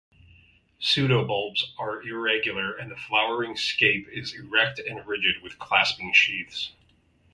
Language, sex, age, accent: English, male, 40-49, United States English